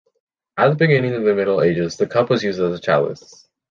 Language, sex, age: English, male, under 19